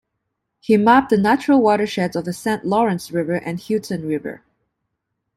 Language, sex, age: English, female, 30-39